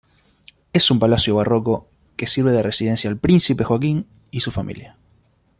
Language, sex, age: Spanish, male, 19-29